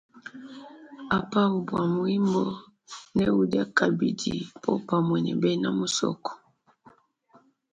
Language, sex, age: Luba-Lulua, female, 30-39